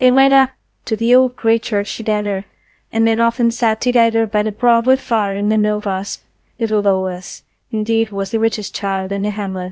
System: TTS, VITS